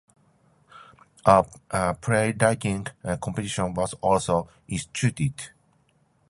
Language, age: English, 50-59